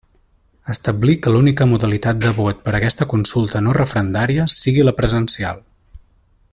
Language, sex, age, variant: Catalan, male, 40-49, Central